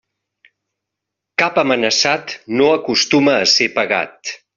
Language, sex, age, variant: Catalan, male, 50-59, Central